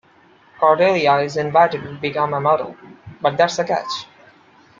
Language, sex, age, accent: English, male, 19-29, India and South Asia (India, Pakistan, Sri Lanka)